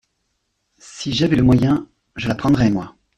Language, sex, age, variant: French, male, 40-49, Français de métropole